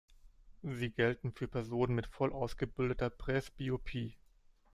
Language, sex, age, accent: German, male, 30-39, Deutschland Deutsch